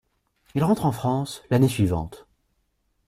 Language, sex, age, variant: French, male, 19-29, Français de métropole